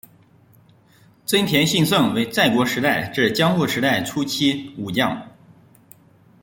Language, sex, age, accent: Chinese, male, 30-39, 出生地：河南省